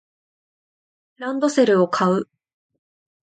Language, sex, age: Japanese, female, under 19